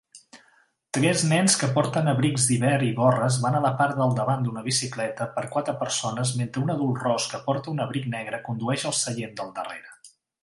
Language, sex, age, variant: Catalan, male, 40-49, Central